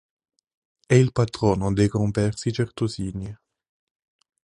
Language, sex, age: Italian, male, 19-29